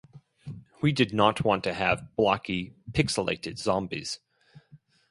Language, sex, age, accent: English, male, 30-39, United States English